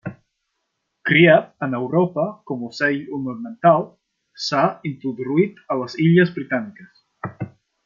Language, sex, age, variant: Catalan, male, 19-29, Central